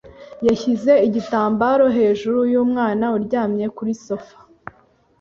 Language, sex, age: Kinyarwanda, female, 19-29